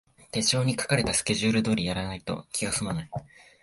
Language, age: Japanese, 19-29